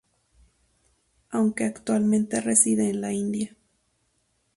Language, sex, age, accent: Spanish, female, 19-29, México